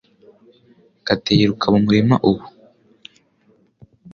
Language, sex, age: Kinyarwanda, male, under 19